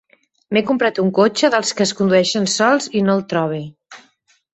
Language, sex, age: Catalan, female, 40-49